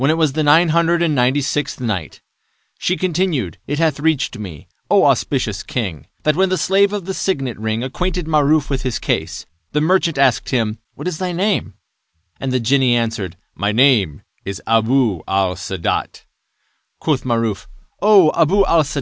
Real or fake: real